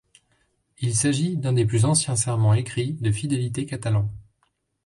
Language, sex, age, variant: French, male, 30-39, Français de métropole